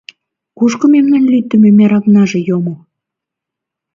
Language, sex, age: Mari, female, under 19